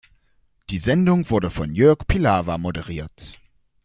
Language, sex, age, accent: German, male, under 19, Deutschland Deutsch